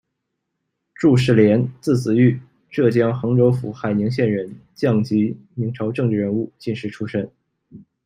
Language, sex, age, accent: Chinese, male, 19-29, 出生地：吉林省